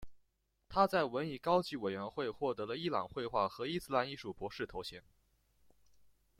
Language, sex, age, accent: Chinese, male, under 19, 出生地：湖北省